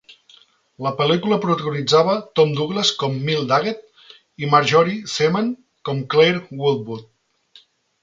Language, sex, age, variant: Catalan, male, 40-49, Central